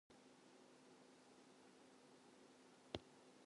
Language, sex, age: English, female, 19-29